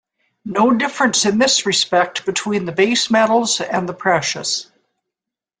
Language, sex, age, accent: English, female, 60-69, Canadian English